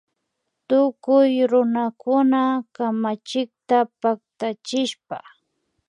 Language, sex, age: Imbabura Highland Quichua, female, under 19